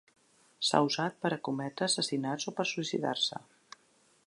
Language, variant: Catalan, Central